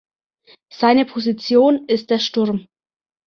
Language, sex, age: German, female, 30-39